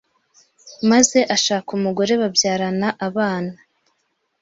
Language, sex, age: Kinyarwanda, female, 19-29